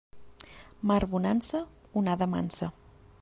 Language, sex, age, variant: Catalan, female, 30-39, Central